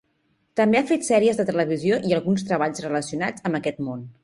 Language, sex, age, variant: Catalan, female, 40-49, Central